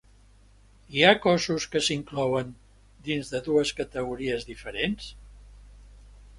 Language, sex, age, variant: Catalan, male, 70-79, Central